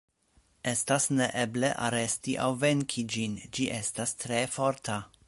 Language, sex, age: Esperanto, male, 40-49